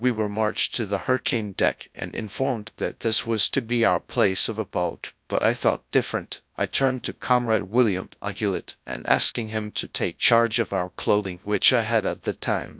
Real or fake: fake